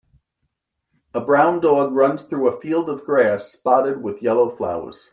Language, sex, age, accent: English, male, 50-59, United States English